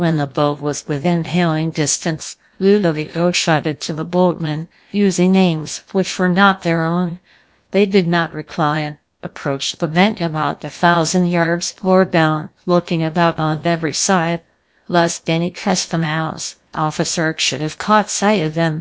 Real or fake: fake